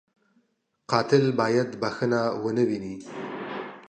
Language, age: Pashto, 30-39